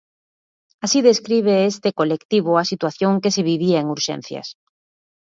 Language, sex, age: Galician, female, 40-49